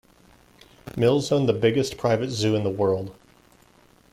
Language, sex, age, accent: English, male, 40-49, United States English